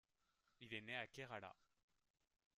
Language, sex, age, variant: French, male, 30-39, Français de métropole